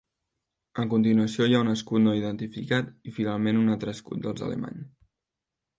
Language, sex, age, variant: Catalan, male, 19-29, Central